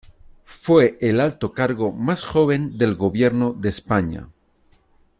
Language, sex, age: Spanish, male, 40-49